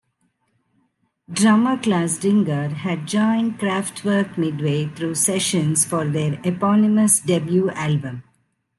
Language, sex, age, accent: English, female, 50-59, India and South Asia (India, Pakistan, Sri Lanka)